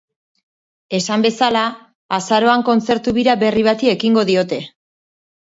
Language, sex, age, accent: Basque, female, 40-49, Mendebalekoa (Araba, Bizkaia, Gipuzkoako mendebaleko herri batzuk)